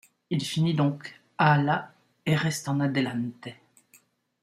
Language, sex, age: French, female, 60-69